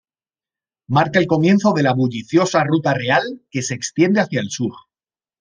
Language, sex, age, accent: Spanish, male, 40-49, España: Centro-Sur peninsular (Madrid, Toledo, Castilla-La Mancha)